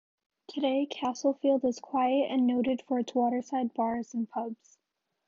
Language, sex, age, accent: English, female, under 19, United States English